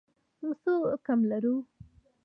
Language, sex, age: Pashto, female, under 19